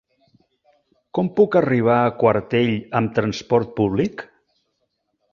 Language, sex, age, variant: Catalan, male, 60-69, Central